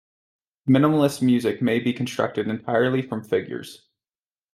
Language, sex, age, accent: English, male, 19-29, United States English